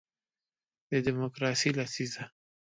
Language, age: Pashto, 19-29